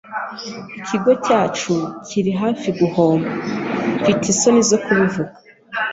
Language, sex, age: Kinyarwanda, female, 19-29